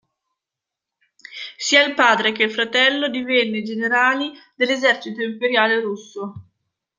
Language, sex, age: Italian, female, 19-29